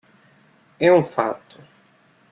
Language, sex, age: Portuguese, male, 30-39